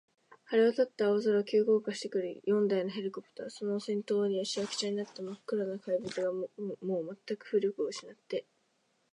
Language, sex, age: Japanese, female, 19-29